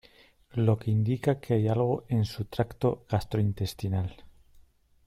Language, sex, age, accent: Spanish, male, 40-49, España: Norte peninsular (Asturias, Castilla y León, Cantabria, País Vasco, Navarra, Aragón, La Rioja, Guadalajara, Cuenca)